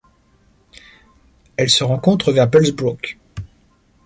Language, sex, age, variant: French, male, 30-39, Français de métropole